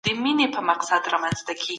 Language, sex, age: Pashto, female, 19-29